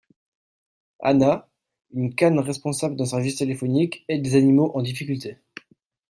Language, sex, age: French, male, 19-29